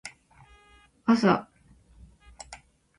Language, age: Japanese, 30-39